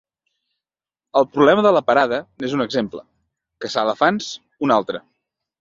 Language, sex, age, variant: Catalan, male, 30-39, Central